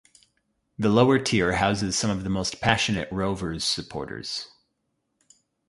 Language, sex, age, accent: English, male, 30-39, United States English